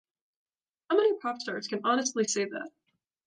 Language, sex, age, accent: English, female, under 19, United States English